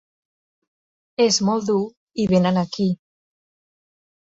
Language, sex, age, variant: Catalan, female, 40-49, Central